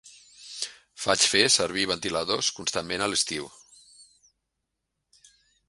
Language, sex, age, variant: Catalan, male, 50-59, Central